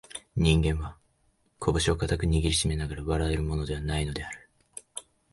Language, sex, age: Japanese, male, under 19